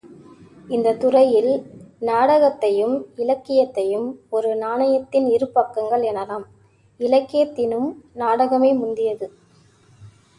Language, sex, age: Tamil, female, 19-29